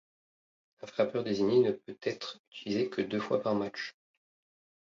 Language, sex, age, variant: French, male, 19-29, Français de métropole